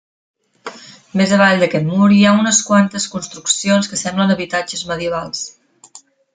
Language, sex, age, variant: Catalan, female, 30-39, Central